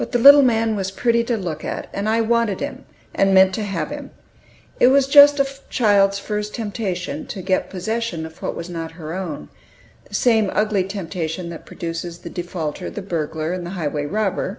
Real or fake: real